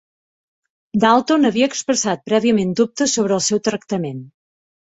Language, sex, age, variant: Catalan, female, 40-49, Central